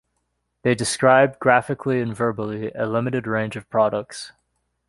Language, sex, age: English, male, 19-29